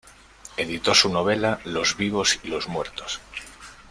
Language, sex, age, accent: Spanish, male, 30-39, España: Norte peninsular (Asturias, Castilla y León, Cantabria, País Vasco, Navarra, Aragón, La Rioja, Guadalajara, Cuenca)